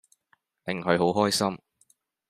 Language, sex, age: Cantonese, male, 19-29